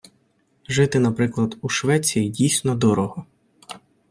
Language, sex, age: Ukrainian, male, under 19